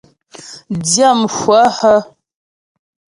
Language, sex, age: Ghomala, female, 30-39